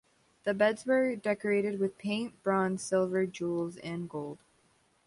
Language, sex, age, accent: English, female, under 19, United States English